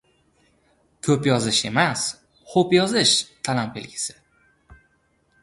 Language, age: Uzbek, 19-29